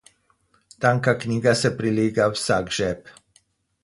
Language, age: Slovenian, 50-59